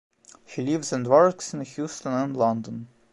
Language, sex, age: English, male, 19-29